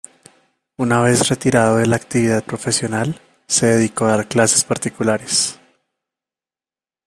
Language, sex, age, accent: Spanish, male, 19-29, Andino-Pacífico: Colombia, Perú, Ecuador, oeste de Bolivia y Venezuela andina